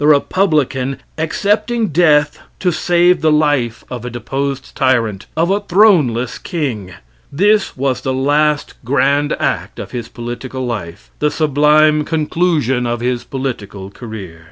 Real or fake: real